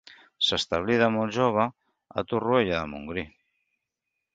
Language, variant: Catalan, Central